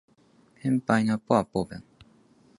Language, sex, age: Japanese, male, 19-29